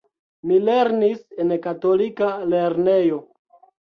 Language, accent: Esperanto, Internacia